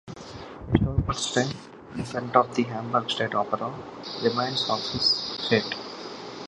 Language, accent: English, India and South Asia (India, Pakistan, Sri Lanka)